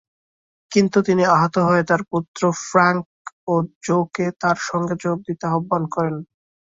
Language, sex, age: Bengali, male, under 19